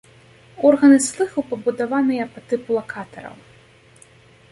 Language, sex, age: Belarusian, female, 30-39